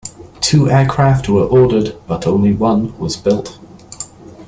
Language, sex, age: English, male, 19-29